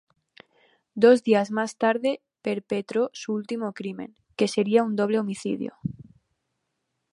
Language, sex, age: Spanish, female, under 19